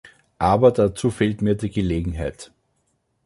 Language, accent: German, Österreichisches Deutsch